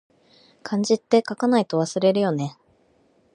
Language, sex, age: Japanese, female, 19-29